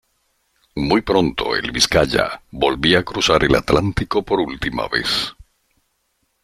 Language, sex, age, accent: Spanish, male, 50-59, América central